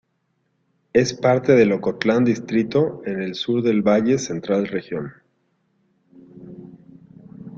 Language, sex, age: Spanish, male, 40-49